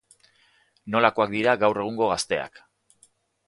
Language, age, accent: Basque, 40-49, Erdialdekoa edo Nafarra (Gipuzkoa, Nafarroa)